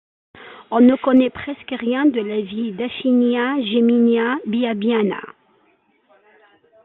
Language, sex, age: French, female, 40-49